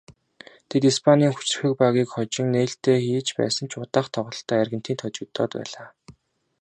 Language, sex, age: Mongolian, male, 19-29